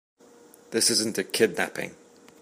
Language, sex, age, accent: English, male, 30-39, England English